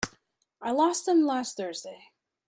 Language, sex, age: English, female, 30-39